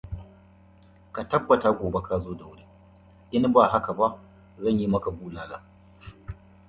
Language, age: English, 30-39